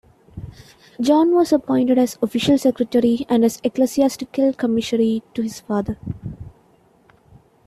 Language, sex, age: English, female, 19-29